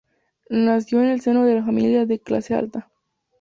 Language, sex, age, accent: Spanish, female, under 19, México